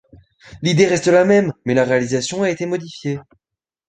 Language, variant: French, Français de métropole